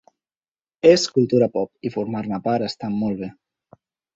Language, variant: Catalan, Central